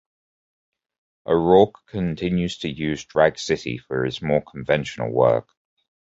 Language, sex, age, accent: English, male, 30-39, England English